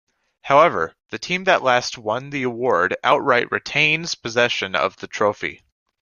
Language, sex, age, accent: English, male, under 19, United States English